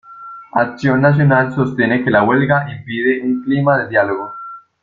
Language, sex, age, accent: Spanish, male, 19-29, Andino-Pacífico: Colombia, Perú, Ecuador, oeste de Bolivia y Venezuela andina